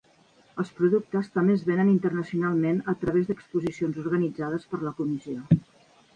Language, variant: Catalan, Central